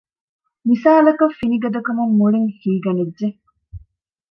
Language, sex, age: Divehi, female, 30-39